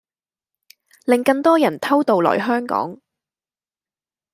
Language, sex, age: Cantonese, female, 19-29